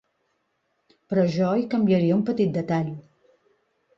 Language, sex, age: Catalan, female, 50-59